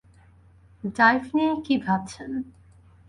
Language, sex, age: Bengali, female, 19-29